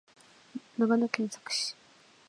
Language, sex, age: Japanese, female, 19-29